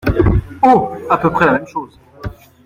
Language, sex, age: French, male, 19-29